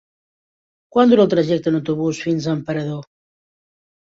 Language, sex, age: Catalan, female, 50-59